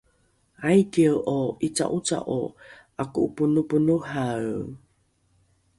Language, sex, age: Rukai, female, 40-49